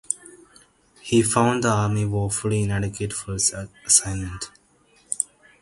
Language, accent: English, India and South Asia (India, Pakistan, Sri Lanka)